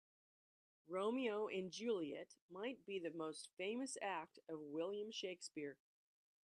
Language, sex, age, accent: English, female, 60-69, United States English